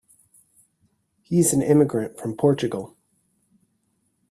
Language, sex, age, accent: English, male, 30-39, United States English